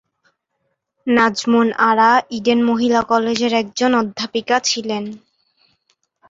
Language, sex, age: Bengali, female, under 19